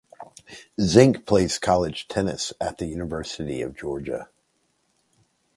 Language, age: English, 50-59